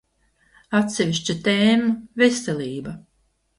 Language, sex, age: Latvian, female, 60-69